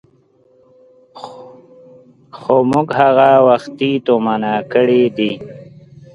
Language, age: Pashto, 19-29